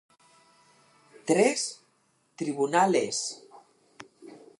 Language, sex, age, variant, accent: Catalan, female, 60-69, Nord-Occidental, nord-occidental